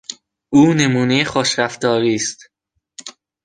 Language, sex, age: Persian, male, under 19